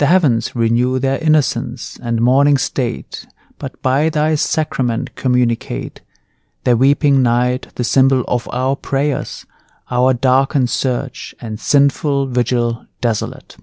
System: none